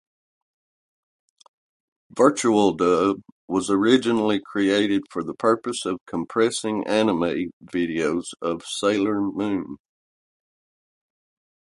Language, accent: English, United States English